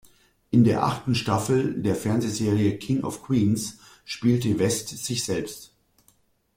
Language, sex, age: German, male, 50-59